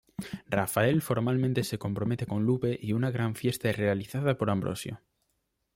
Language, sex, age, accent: Spanish, male, under 19, España: Norte peninsular (Asturias, Castilla y León, Cantabria, País Vasco, Navarra, Aragón, La Rioja, Guadalajara, Cuenca)